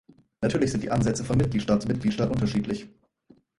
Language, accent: German, Deutschland Deutsch